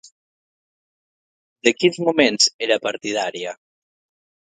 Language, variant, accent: Catalan, Central, central